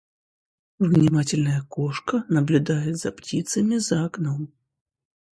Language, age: Russian, 30-39